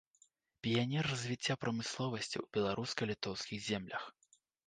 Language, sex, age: Belarusian, male, 19-29